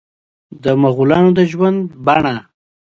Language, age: Pashto, 40-49